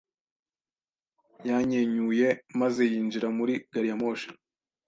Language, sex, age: Kinyarwanda, male, 19-29